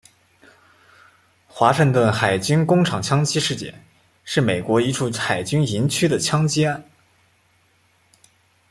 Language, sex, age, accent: Chinese, male, 19-29, 出生地：湖北省